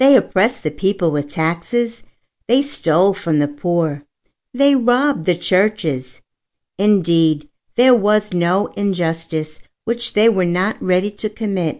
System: none